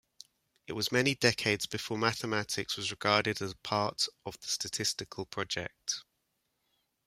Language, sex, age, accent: English, male, 30-39, England English